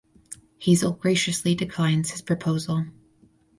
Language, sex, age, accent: English, female, 19-29, United States English